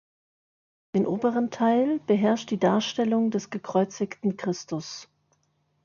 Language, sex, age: German, female, 30-39